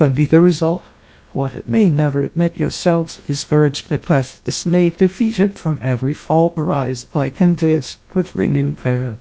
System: TTS, GlowTTS